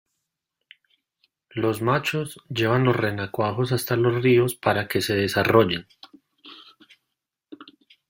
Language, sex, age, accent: Spanish, male, 30-39, Andino-Pacífico: Colombia, Perú, Ecuador, oeste de Bolivia y Venezuela andina